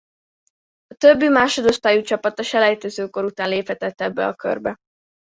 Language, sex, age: Hungarian, female, under 19